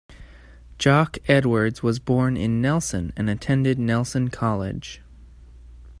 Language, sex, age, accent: English, male, 19-29, United States English